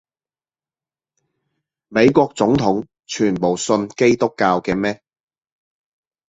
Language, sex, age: Cantonese, male, 40-49